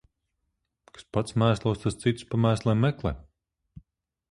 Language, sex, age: Latvian, male, 40-49